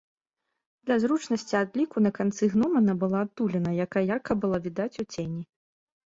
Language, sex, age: Belarusian, female, 19-29